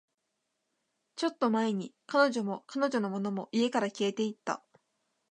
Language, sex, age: Japanese, female, 19-29